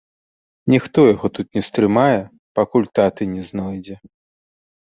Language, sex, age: Belarusian, male, 19-29